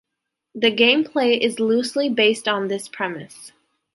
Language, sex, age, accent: English, female, 19-29, Canadian English